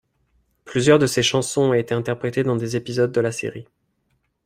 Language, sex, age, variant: French, male, 30-39, Français de métropole